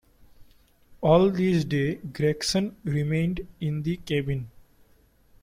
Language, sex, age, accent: English, male, 19-29, India and South Asia (India, Pakistan, Sri Lanka)